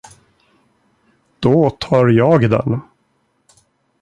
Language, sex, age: Swedish, male, 40-49